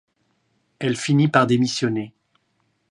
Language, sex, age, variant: French, male, 40-49, Français de métropole